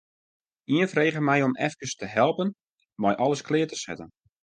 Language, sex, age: Western Frisian, male, 19-29